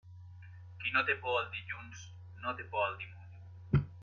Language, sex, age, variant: Catalan, male, 50-59, Central